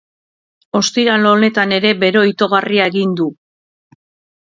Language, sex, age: Basque, female, 40-49